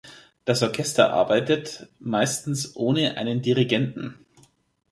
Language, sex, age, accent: German, male, 30-39, Deutschland Deutsch